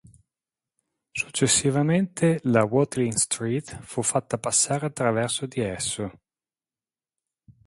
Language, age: Italian, 40-49